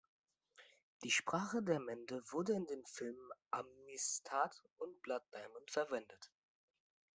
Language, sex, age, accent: German, male, under 19, Deutschland Deutsch